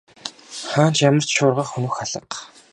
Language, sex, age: Mongolian, male, 19-29